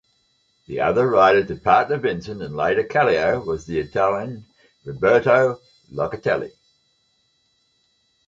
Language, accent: English, Australian English